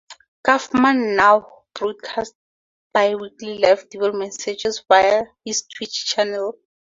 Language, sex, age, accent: English, female, 19-29, Southern African (South Africa, Zimbabwe, Namibia)